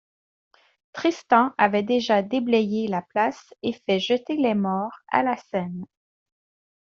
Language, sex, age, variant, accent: French, female, 40-49, Français d'Amérique du Nord, Français du Canada